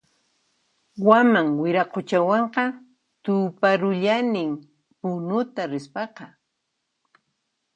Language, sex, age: Puno Quechua, female, 19-29